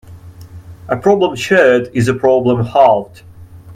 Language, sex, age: English, male, 19-29